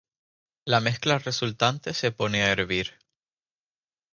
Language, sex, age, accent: Spanish, male, 19-29, España: Islas Canarias